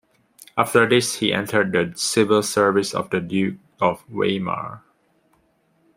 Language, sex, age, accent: English, male, 19-29, Singaporean English